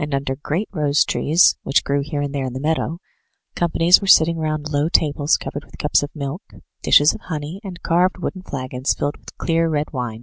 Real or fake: real